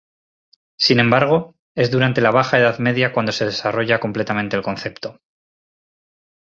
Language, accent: Spanish, España: Norte peninsular (Asturias, Castilla y León, Cantabria, País Vasco, Navarra, Aragón, La Rioja, Guadalajara, Cuenca)